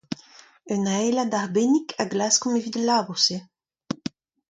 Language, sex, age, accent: Breton, female, 40-49, Kerneveg